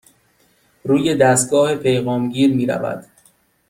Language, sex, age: Persian, male, 19-29